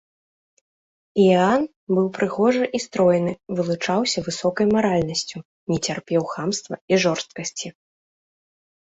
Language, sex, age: Belarusian, female, 19-29